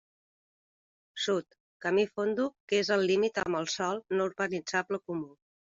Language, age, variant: Catalan, 50-59, Central